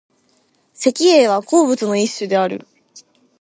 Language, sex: Japanese, female